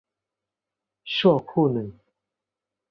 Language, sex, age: Thai, male, 19-29